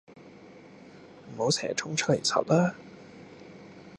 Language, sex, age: Cantonese, male, 19-29